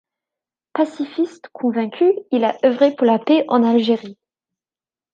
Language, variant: French, Français de métropole